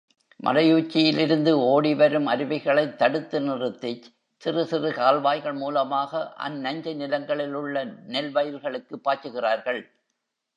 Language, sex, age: Tamil, male, 70-79